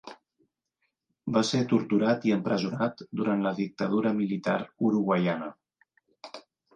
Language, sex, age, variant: Catalan, male, 40-49, Central